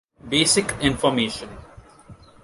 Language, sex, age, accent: English, male, 19-29, India and South Asia (India, Pakistan, Sri Lanka)